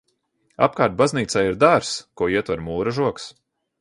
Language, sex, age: Latvian, male, 40-49